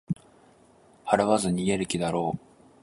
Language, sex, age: Japanese, male, 19-29